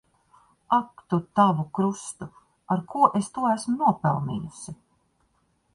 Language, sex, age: Latvian, female, 50-59